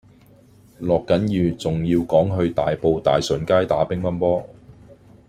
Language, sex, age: Cantonese, male, 40-49